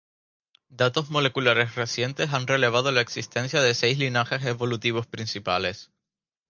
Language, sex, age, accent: Spanish, male, 19-29, España: Islas Canarias